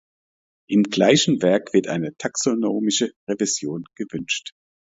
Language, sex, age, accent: German, male, 50-59, Deutschland Deutsch